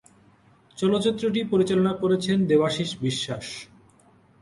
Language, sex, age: Bengali, male, 19-29